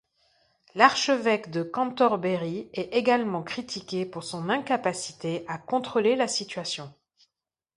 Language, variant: French, Français de métropole